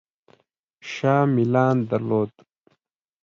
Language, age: Pashto, 19-29